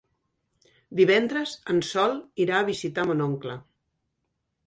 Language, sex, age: Catalan, female, 60-69